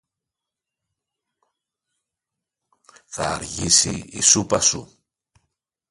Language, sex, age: Greek, male, 60-69